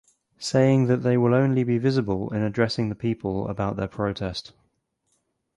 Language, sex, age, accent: English, male, 19-29, England English